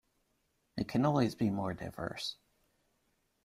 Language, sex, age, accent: English, male, 19-29, United States English